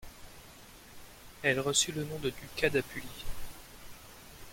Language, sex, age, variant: French, male, 30-39, Français de métropole